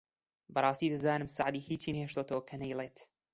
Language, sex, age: Central Kurdish, male, 19-29